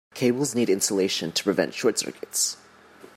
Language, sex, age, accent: English, male, 19-29, United States English